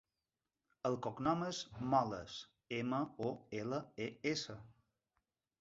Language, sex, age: Catalan, male, 40-49